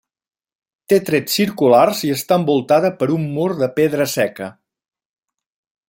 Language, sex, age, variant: Catalan, male, 50-59, Central